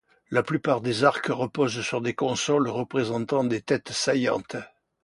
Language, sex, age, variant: French, male, 80-89, Français de métropole